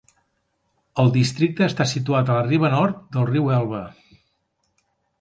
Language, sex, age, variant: Catalan, male, 50-59, Central